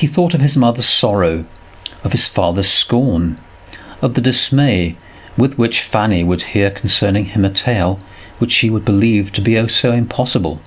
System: none